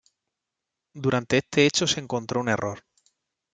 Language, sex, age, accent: Spanish, male, 30-39, España: Sur peninsular (Andalucia, Extremadura, Murcia)